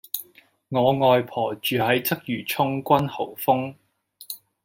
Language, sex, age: Cantonese, male, 30-39